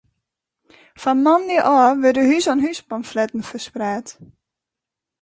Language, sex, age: Western Frisian, female, 30-39